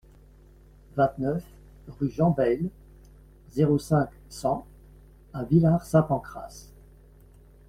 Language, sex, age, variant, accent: French, male, 60-69, Français d'Europe, Français de Belgique